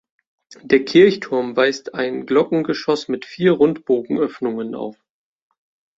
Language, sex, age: German, male, 30-39